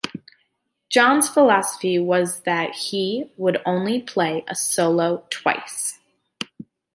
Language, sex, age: English, female, 19-29